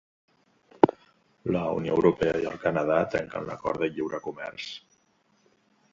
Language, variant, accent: Catalan, Central, central